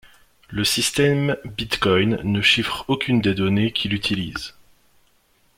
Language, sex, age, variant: French, male, 19-29, Français de métropole